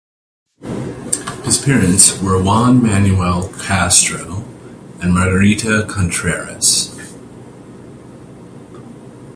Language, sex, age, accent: English, male, 19-29, United States English